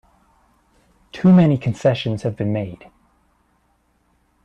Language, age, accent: English, 19-29, United States English